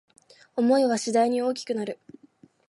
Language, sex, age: Japanese, female, 19-29